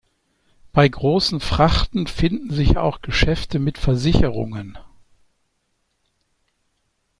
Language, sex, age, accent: German, male, 60-69, Deutschland Deutsch